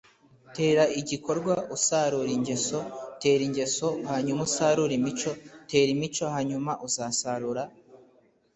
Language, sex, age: Kinyarwanda, male, under 19